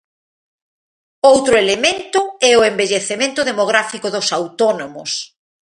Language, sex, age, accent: Galician, female, 40-49, Normativo (estándar)